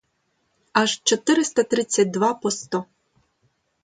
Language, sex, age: Ukrainian, female, 30-39